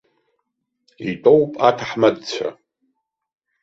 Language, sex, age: Abkhazian, male, 30-39